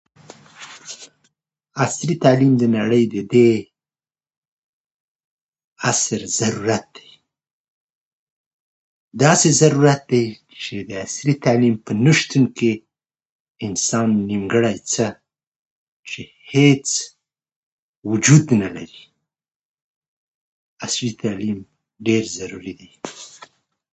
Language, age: Pashto, 40-49